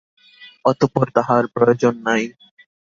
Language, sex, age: Bengali, male, 19-29